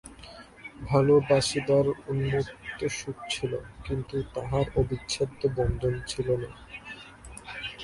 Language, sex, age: Bengali, male, 19-29